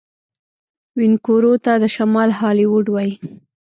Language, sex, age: Pashto, female, 19-29